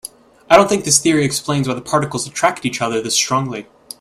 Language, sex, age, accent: English, male, 19-29, United States English